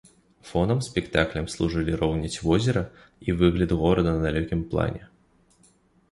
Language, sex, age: Belarusian, male, 19-29